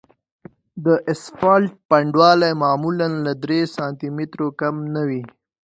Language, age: Pashto, 19-29